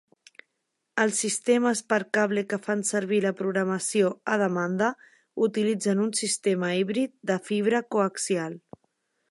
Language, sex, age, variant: Catalan, female, 30-39, Central